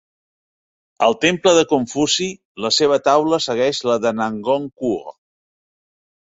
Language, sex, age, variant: Catalan, male, 60-69, Central